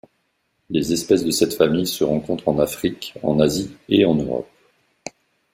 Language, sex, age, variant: French, male, 50-59, Français de métropole